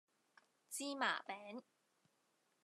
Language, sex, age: Cantonese, female, 30-39